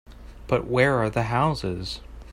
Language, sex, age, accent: English, male, 19-29, United States English